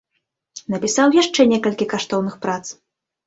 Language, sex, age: Belarusian, female, 19-29